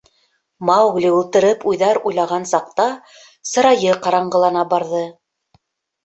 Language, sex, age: Bashkir, female, 30-39